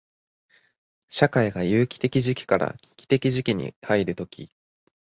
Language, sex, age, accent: Japanese, male, under 19, 標準語